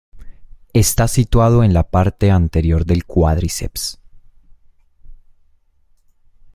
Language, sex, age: Spanish, male, 19-29